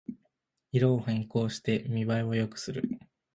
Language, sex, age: Japanese, male, under 19